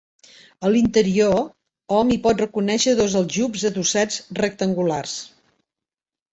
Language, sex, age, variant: Catalan, female, 70-79, Central